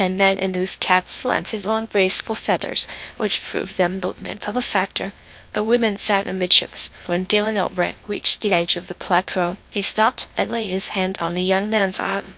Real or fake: fake